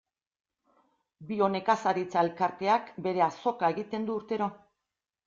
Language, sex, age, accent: Basque, female, 60-69, Erdialdekoa edo Nafarra (Gipuzkoa, Nafarroa)